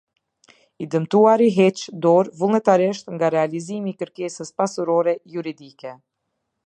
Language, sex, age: Albanian, female, 30-39